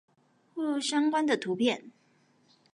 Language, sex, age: Chinese, female, 19-29